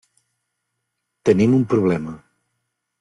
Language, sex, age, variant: Catalan, male, 50-59, Central